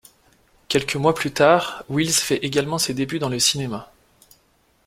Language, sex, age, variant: French, male, 19-29, Français de métropole